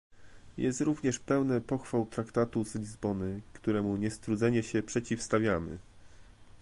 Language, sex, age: Polish, male, 30-39